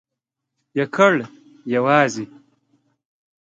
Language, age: Pashto, 19-29